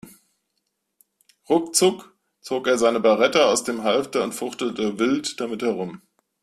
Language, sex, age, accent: German, male, 40-49, Deutschland Deutsch